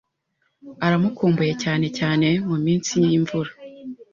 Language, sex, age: Kinyarwanda, female, 19-29